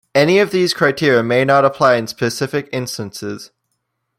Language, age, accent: English, under 19, Canadian English